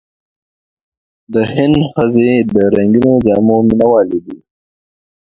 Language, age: Pashto, 19-29